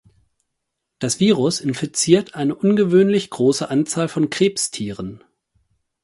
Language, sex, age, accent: German, male, 30-39, Deutschland Deutsch